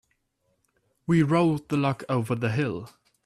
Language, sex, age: English, male, under 19